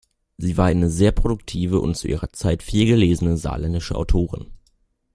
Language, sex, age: German, male, under 19